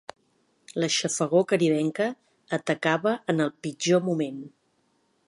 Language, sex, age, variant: Catalan, female, 50-59, Central